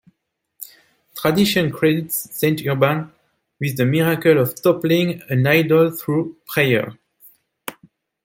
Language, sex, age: English, male, 30-39